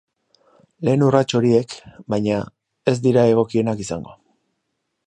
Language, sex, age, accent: Basque, male, 40-49, Mendebalekoa (Araba, Bizkaia, Gipuzkoako mendebaleko herri batzuk)